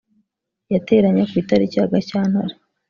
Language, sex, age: Kinyarwanda, female, 19-29